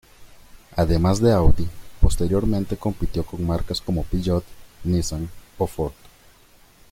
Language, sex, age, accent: Spanish, male, 19-29, América central